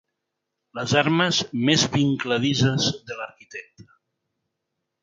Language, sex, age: Catalan, male, 60-69